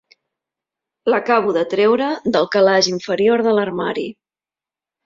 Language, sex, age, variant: Catalan, female, 40-49, Central